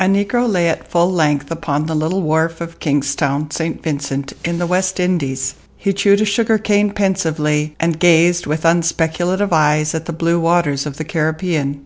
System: none